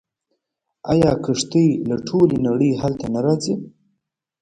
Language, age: Pashto, 19-29